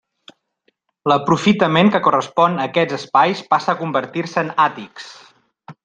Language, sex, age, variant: Catalan, male, 40-49, Central